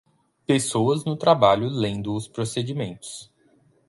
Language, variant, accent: Portuguese, Portuguese (Brasil), Paulista